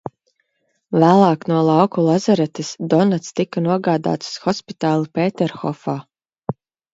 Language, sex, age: Latvian, female, 30-39